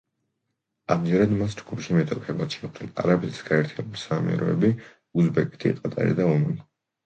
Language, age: Georgian, 19-29